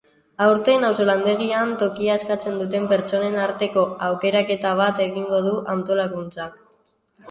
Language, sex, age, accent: Basque, female, 40-49, Mendebalekoa (Araba, Bizkaia, Gipuzkoako mendebaleko herri batzuk)